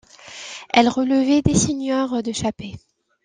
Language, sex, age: French, female, 30-39